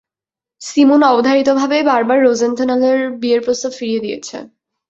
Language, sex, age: Bengali, female, 19-29